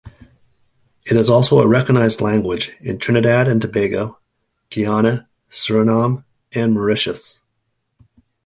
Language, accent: English, United States English